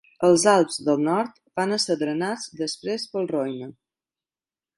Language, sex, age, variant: Catalan, female, 50-59, Balear